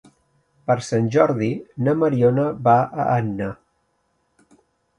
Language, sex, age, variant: Catalan, male, 40-49, Central